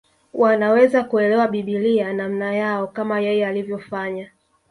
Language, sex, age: Swahili, female, 19-29